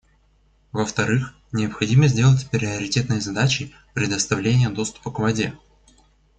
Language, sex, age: Russian, male, under 19